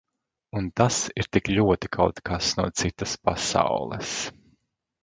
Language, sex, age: Latvian, male, 40-49